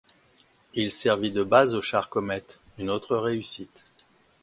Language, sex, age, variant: French, male, 60-69, Français de métropole